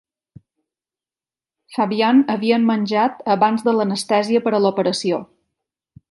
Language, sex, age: Catalan, female, 40-49